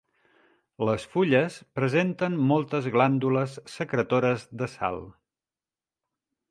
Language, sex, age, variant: Catalan, male, 50-59, Central